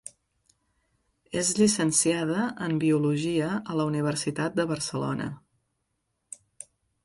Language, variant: Catalan, Central